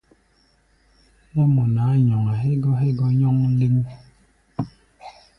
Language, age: Gbaya, 30-39